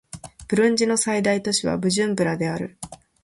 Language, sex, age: Japanese, female, 19-29